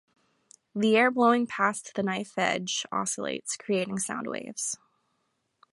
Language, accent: English, United States English